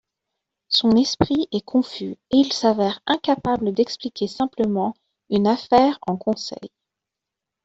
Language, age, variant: French, 19-29, Français de métropole